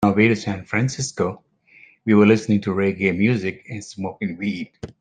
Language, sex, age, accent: English, male, 50-59, India and South Asia (India, Pakistan, Sri Lanka)